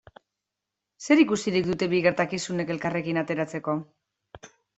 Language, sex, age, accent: Basque, female, 40-49, Mendebalekoa (Araba, Bizkaia, Gipuzkoako mendebaleko herri batzuk)